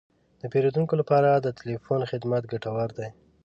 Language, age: Pashto, 30-39